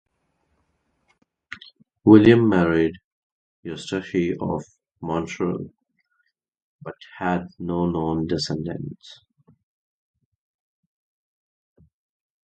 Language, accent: English, India and South Asia (India, Pakistan, Sri Lanka)